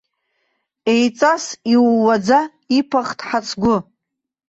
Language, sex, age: Abkhazian, female, 50-59